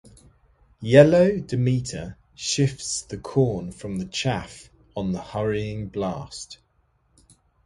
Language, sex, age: English, male, 40-49